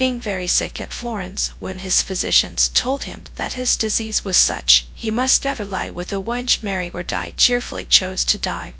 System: TTS, GradTTS